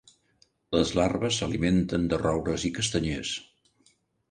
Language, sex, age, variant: Catalan, male, 70-79, Central